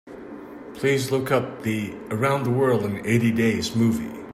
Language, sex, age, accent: English, male, 40-49, United States English